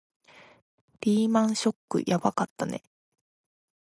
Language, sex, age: Japanese, female, 19-29